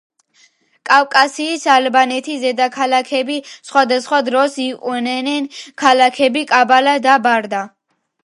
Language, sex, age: Georgian, female, under 19